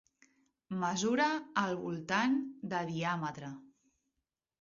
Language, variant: Catalan, Central